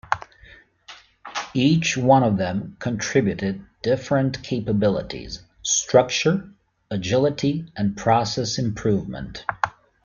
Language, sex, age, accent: English, male, 40-49, United States English